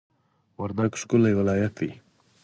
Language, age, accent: Pashto, 19-29, معیاري پښتو